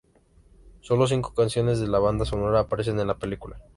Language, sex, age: Spanish, male, 19-29